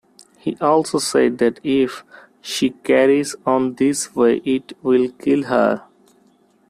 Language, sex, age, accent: English, male, 19-29, India and South Asia (India, Pakistan, Sri Lanka)